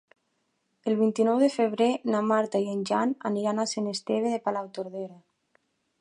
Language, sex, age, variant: Catalan, female, 19-29, Nord-Occidental